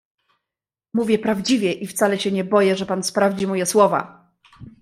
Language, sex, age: Polish, female, 19-29